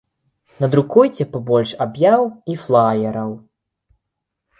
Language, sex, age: Belarusian, male, 19-29